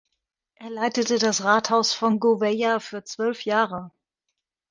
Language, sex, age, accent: German, female, 50-59, Deutschland Deutsch